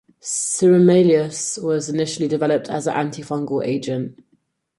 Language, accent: English, England English